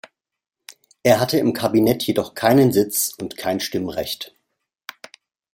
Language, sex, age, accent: German, male, 50-59, Deutschland Deutsch